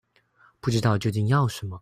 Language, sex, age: Chinese, male, 19-29